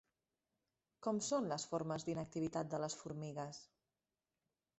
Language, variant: Catalan, Central